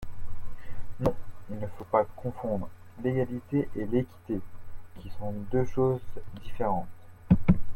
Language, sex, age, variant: French, male, 19-29, Français de métropole